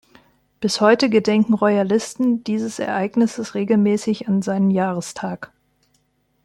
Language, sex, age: German, female, 30-39